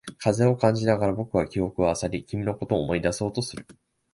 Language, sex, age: Japanese, male, 19-29